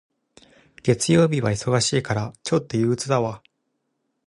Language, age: Japanese, 19-29